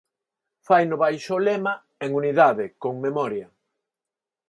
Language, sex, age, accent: Galician, male, 50-59, Neofalante